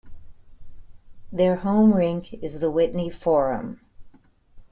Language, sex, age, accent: English, female, 60-69, United States English